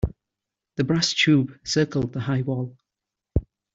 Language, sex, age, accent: English, male, 30-39, England English